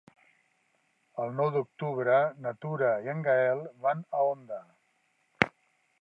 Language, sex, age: Catalan, male, 60-69